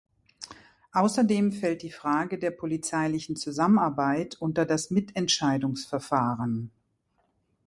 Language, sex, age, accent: German, female, 50-59, Deutschland Deutsch